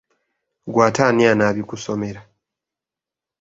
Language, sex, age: Ganda, male, 19-29